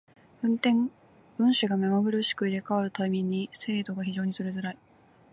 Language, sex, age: Japanese, female, 19-29